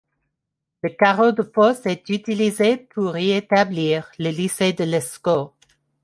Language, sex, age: French, female, 30-39